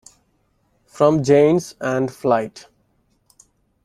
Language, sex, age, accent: English, male, 30-39, India and South Asia (India, Pakistan, Sri Lanka)